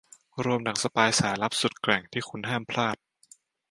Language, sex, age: Thai, male, under 19